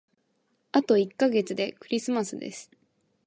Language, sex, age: Japanese, female, 19-29